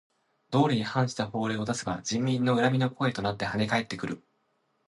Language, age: Japanese, 19-29